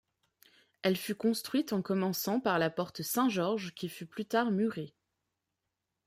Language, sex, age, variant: French, female, 19-29, Français de métropole